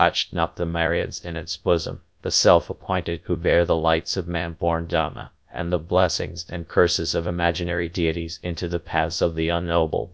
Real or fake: fake